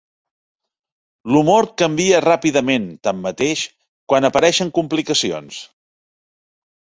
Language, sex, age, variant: Catalan, male, 60-69, Central